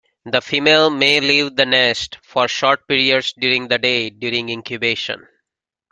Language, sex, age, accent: English, male, 40-49, United States English